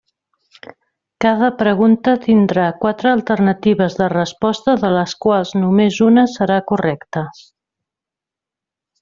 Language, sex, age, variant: Catalan, female, 30-39, Central